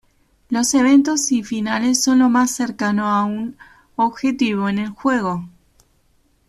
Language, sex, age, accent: Spanish, female, 19-29, Rioplatense: Argentina, Uruguay, este de Bolivia, Paraguay